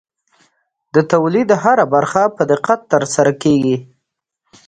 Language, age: Pashto, 40-49